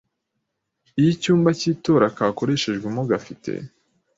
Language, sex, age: Kinyarwanda, male, 19-29